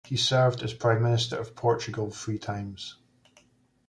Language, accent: English, Scottish English